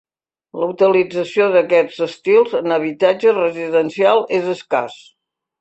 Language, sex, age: Catalan, female, 70-79